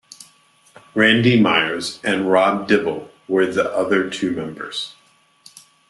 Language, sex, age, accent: English, male, 30-39, United States English